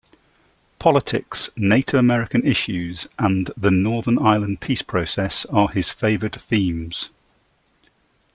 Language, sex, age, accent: English, male, 40-49, England English